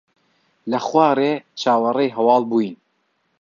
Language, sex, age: Central Kurdish, male, 30-39